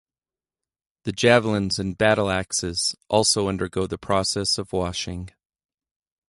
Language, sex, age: English, male, 30-39